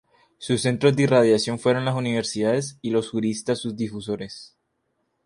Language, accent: Spanish, Andino-Pacífico: Colombia, Perú, Ecuador, oeste de Bolivia y Venezuela andina